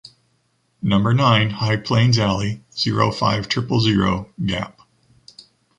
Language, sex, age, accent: English, male, 50-59, United States English